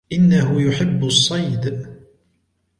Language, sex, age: Arabic, male, 19-29